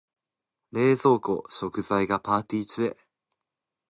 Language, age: Japanese, 19-29